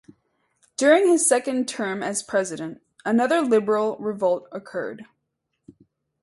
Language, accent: English, United States English